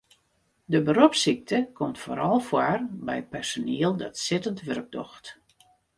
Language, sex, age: Western Frisian, female, 60-69